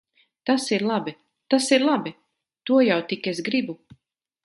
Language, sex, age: Latvian, female, 50-59